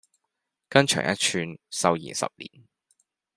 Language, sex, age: Cantonese, male, 19-29